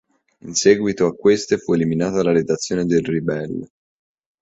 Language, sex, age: Italian, male, 19-29